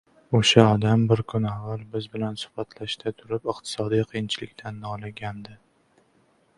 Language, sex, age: Uzbek, male, 19-29